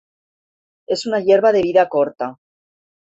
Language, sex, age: Spanish, female, 40-49